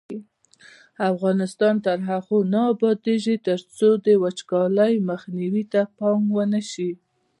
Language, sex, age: Pashto, female, 19-29